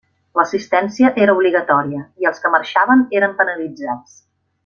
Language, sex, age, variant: Catalan, female, 40-49, Central